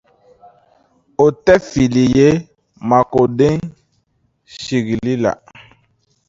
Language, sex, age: Dyula, male, 19-29